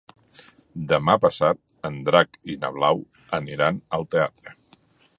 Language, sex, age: Catalan, male, 50-59